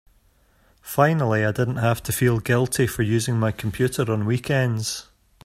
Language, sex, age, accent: English, male, 40-49, Scottish English